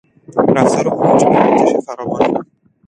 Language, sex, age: Persian, male, 19-29